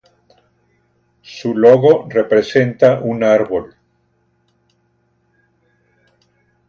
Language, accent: Spanish, México